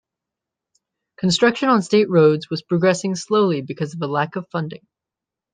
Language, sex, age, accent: English, male, 19-29, United States English